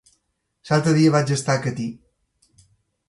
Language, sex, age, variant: Catalan, female, 40-49, Balear